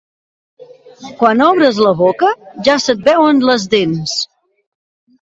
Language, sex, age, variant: Catalan, female, 50-59, Central